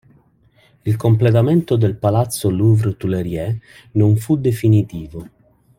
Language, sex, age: Italian, male, 40-49